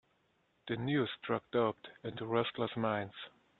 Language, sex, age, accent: English, male, 19-29, England English